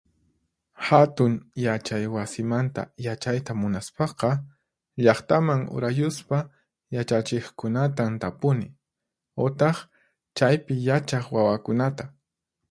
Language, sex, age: Puno Quechua, male, 30-39